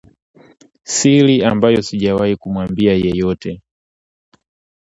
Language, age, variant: Swahili, 19-29, Kiswahili cha Bara ya Tanzania